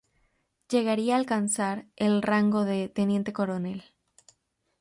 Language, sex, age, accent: Spanish, female, under 19, América central